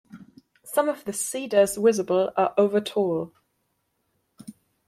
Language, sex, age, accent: English, female, 19-29, England English